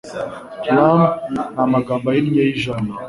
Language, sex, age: Kinyarwanda, male, 19-29